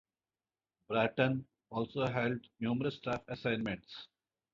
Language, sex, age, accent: English, male, 50-59, India and South Asia (India, Pakistan, Sri Lanka)